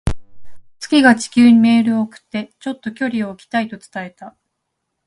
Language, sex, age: Japanese, female, 19-29